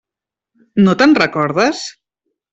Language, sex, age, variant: Catalan, female, 40-49, Central